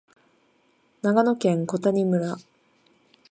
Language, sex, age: Japanese, female, 19-29